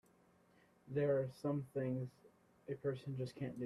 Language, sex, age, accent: English, male, 19-29, United States English